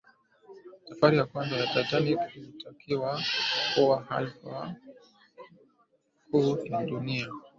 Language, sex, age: Swahili, male, 19-29